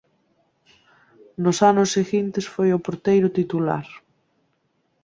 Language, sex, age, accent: Galician, female, 19-29, Central (gheada)